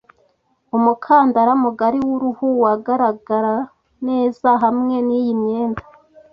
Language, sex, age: Kinyarwanda, female, 19-29